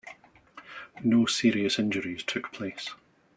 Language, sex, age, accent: English, male, 40-49, Scottish English